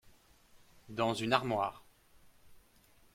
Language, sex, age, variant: French, male, 40-49, Français de métropole